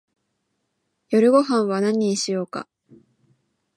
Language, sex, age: Japanese, female, 19-29